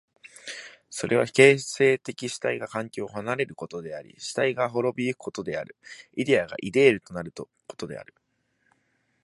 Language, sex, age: Japanese, male, 19-29